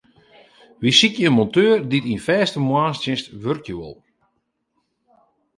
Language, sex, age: Western Frisian, male, 30-39